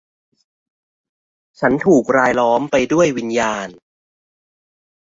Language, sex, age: Thai, male, 30-39